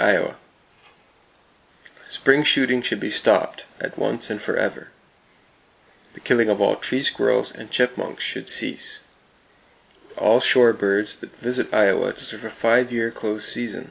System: none